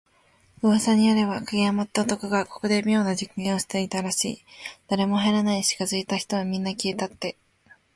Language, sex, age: Japanese, female, 19-29